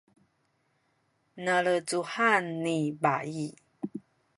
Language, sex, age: Sakizaya, female, 30-39